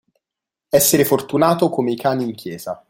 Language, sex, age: Italian, male, 19-29